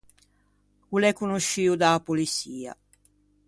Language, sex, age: Ligurian, female, 60-69